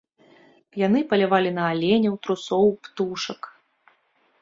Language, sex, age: Belarusian, female, 30-39